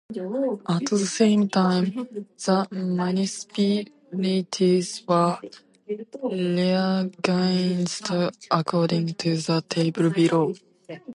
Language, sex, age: English, female, under 19